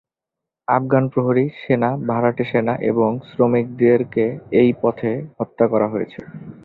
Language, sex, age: Bengali, male, 19-29